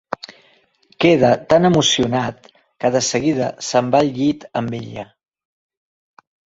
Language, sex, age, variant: Catalan, male, 40-49, Central